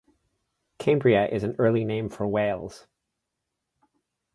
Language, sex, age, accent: English, male, 40-49, Canadian English